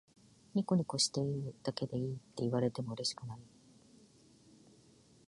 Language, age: Japanese, 50-59